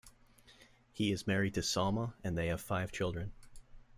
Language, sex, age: English, male, 19-29